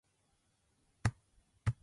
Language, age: Japanese, 19-29